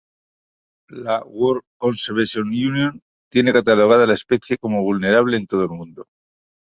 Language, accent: Spanish, España: Centro-Sur peninsular (Madrid, Toledo, Castilla-La Mancha)